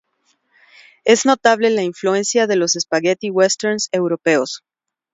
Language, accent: Spanish, México